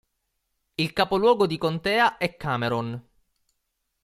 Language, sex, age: Italian, male, 19-29